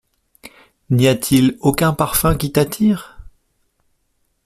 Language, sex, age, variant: French, male, 30-39, Français de métropole